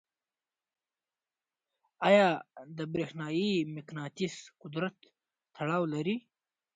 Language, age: Pashto, 19-29